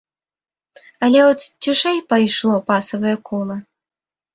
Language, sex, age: Belarusian, female, 19-29